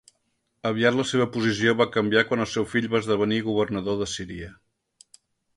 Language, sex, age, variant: Catalan, male, 50-59, Central